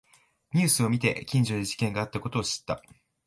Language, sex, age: Japanese, male, 19-29